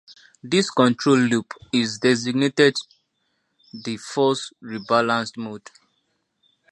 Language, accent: English, Nigerian